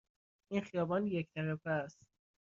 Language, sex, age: Persian, male, 19-29